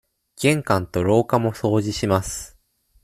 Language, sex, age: Japanese, male, 19-29